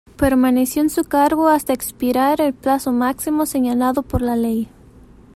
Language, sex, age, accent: Spanish, female, 19-29, México